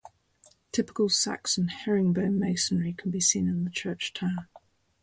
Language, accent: English, England English